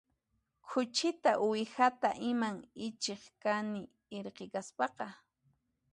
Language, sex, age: Puno Quechua, female, 30-39